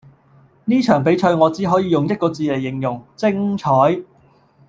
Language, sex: Cantonese, male